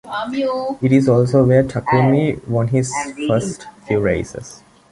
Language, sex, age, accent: English, male, under 19, England English